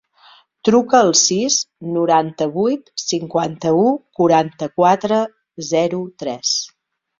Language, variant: Catalan, Central